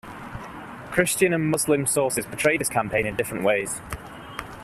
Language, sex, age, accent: English, male, 19-29, England English